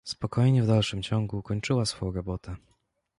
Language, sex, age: Polish, male, 19-29